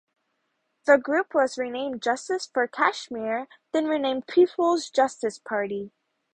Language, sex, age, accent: English, female, under 19, United States English